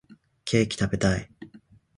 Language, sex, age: Japanese, male, 19-29